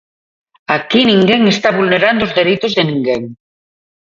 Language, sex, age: Galician, female, 40-49